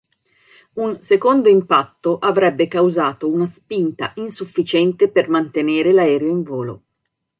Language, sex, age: Italian, female, 40-49